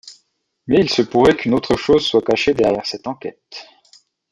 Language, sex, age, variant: French, male, 30-39, Français de métropole